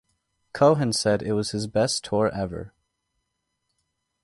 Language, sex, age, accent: English, male, 19-29, United States English